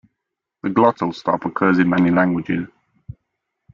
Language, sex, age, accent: English, male, 19-29, England English